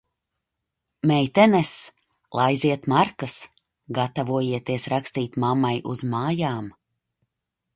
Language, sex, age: Latvian, female, 40-49